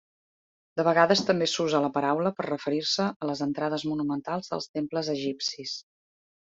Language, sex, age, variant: Catalan, female, 40-49, Central